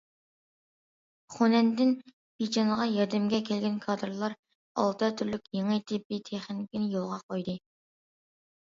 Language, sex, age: Uyghur, female, under 19